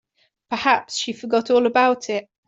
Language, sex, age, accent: English, female, 30-39, England English